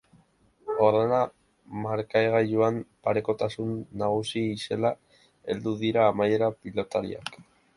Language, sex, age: Basque, male, under 19